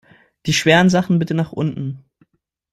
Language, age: German, 19-29